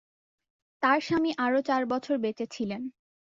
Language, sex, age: Bengali, female, under 19